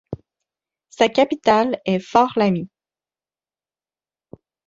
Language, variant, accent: French, Français d'Amérique du Nord, Français du Canada